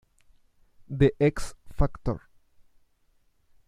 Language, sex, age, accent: Spanish, male, 19-29, Chileno: Chile, Cuyo